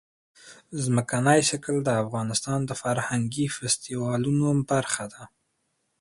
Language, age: Pashto, 19-29